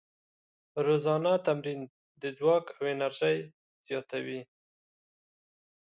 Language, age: Pashto, 30-39